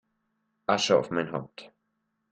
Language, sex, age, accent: German, male, under 19, Deutschland Deutsch